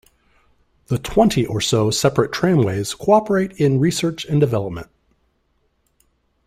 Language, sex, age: English, male, 40-49